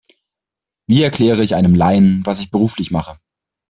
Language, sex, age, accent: German, male, under 19, Deutschland Deutsch